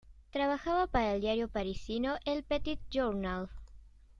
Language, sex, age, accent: Spanish, female, under 19, Rioplatense: Argentina, Uruguay, este de Bolivia, Paraguay